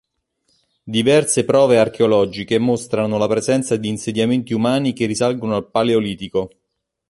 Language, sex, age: Italian, male, 40-49